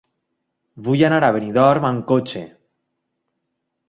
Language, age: Catalan, 40-49